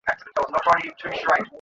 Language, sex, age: Bengali, male, 19-29